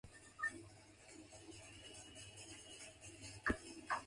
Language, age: English, 19-29